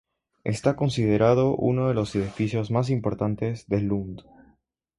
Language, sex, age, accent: Spanish, male, under 19, Andino-Pacífico: Colombia, Perú, Ecuador, oeste de Bolivia y Venezuela andina